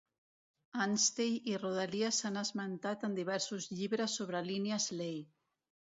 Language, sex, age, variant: Catalan, female, 50-59, Central